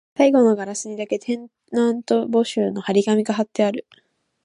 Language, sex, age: Japanese, female, under 19